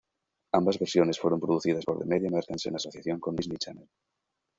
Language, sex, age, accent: Spanish, male, 30-39, España: Norte peninsular (Asturias, Castilla y León, Cantabria, País Vasco, Navarra, Aragón, La Rioja, Guadalajara, Cuenca)